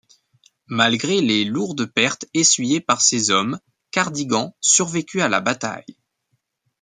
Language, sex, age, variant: French, male, 19-29, Français de métropole